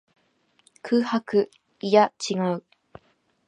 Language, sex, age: Japanese, female, 19-29